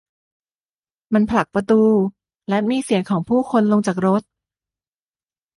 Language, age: Thai, 19-29